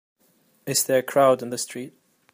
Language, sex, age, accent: English, male, 19-29, England English